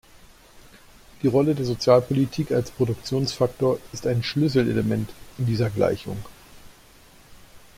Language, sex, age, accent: German, male, 40-49, Deutschland Deutsch